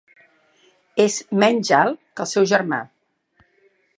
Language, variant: Catalan, Central